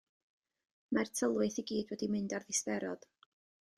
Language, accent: Welsh, Y Deyrnas Unedig Cymraeg